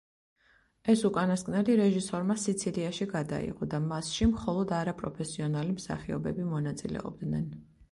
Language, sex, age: Georgian, female, 30-39